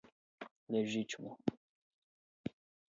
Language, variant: Portuguese, Portuguese (Brasil)